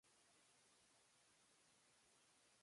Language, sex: Japanese, female